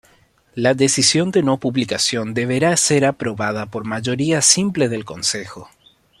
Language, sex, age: Spanish, male, 19-29